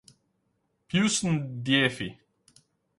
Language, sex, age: Italian, male, 30-39